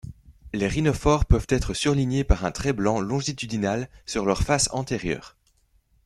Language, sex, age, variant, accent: French, male, 19-29, Français d'Europe, Français de Belgique